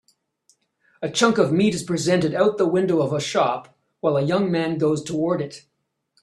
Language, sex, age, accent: English, male, 60-69, Canadian English